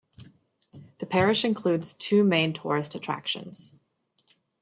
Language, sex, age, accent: English, female, 19-29, United States English